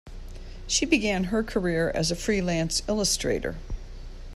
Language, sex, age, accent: English, female, 60-69, United States English